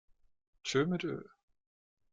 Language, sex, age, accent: German, male, 19-29, Deutschland Deutsch